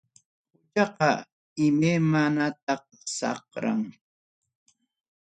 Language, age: Ayacucho Quechua, 60-69